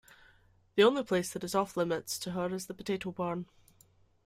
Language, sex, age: English, female, 30-39